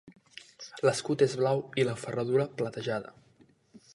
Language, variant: Catalan, Central